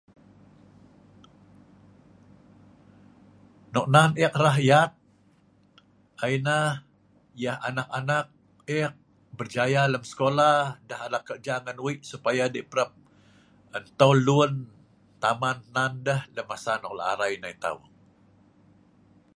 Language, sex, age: Sa'ban, male, 60-69